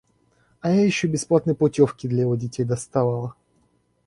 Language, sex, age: Russian, male, 19-29